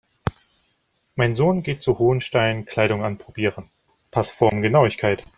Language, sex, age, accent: German, male, 30-39, Deutschland Deutsch